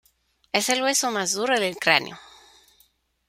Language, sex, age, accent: Spanish, female, 40-49, México